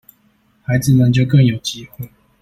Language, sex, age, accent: Chinese, male, 19-29, 出生地：臺北市